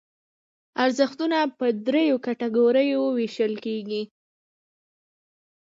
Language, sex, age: Pashto, female, 30-39